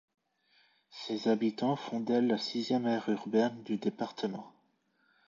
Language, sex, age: French, male, 19-29